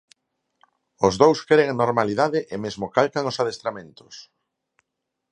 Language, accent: Galician, Normativo (estándar)